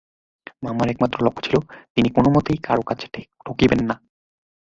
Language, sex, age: Bengali, male, 19-29